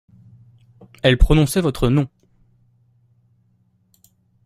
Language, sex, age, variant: French, male, under 19, Français de métropole